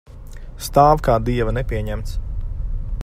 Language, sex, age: Latvian, male, 30-39